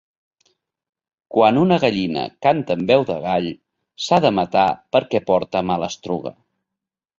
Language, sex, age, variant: Catalan, male, 40-49, Nord-Occidental